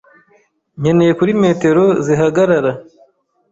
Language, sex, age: Kinyarwanda, male, 30-39